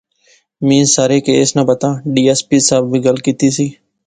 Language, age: Pahari-Potwari, 19-29